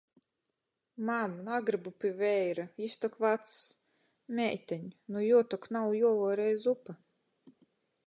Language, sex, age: Latgalian, female, 30-39